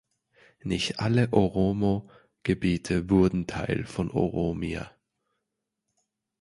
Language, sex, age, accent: German, male, 19-29, Österreichisches Deutsch